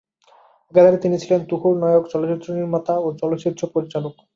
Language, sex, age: Bengali, male, 19-29